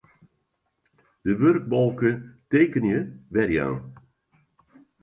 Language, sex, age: Western Frisian, male, 80-89